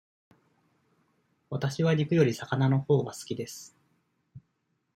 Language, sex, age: Japanese, male, 19-29